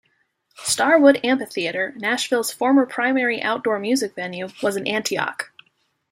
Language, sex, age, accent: English, female, 19-29, United States English